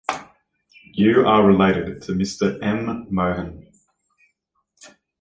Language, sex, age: English, male, 30-39